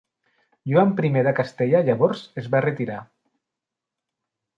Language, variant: Catalan, Central